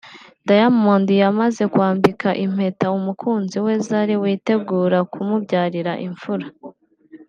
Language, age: Kinyarwanda, 19-29